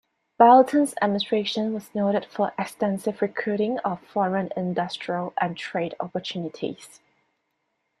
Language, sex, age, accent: English, female, 19-29, Singaporean English